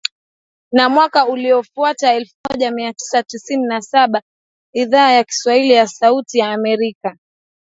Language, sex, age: Swahili, female, 19-29